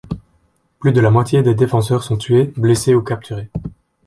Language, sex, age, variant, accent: French, male, 19-29, Français d'Europe, Français de Belgique